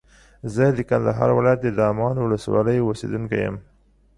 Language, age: Pashto, 40-49